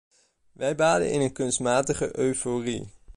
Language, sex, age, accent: Dutch, male, 19-29, Nederlands Nederlands